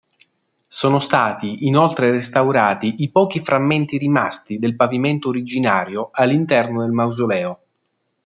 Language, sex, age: Italian, male, 40-49